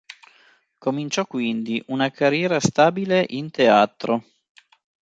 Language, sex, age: Italian, male, 30-39